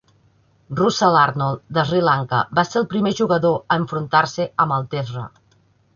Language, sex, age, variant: Catalan, female, 30-39, Central